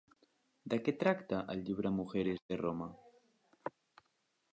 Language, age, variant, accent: Catalan, under 19, Central, central